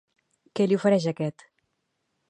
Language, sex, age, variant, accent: Catalan, female, 40-49, Central, central